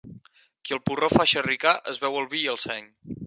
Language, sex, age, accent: Catalan, male, 19-29, Garrotxi